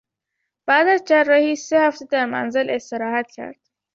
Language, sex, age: Persian, female, under 19